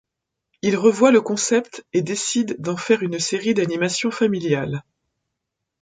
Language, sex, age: French, female, 50-59